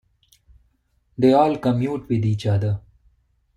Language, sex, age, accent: English, male, 30-39, India and South Asia (India, Pakistan, Sri Lanka)